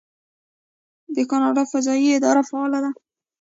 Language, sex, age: Pashto, female, 19-29